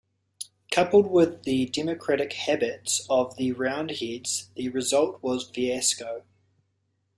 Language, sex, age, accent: English, male, 30-39, New Zealand English